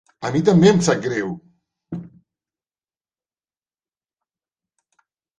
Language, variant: Catalan, Central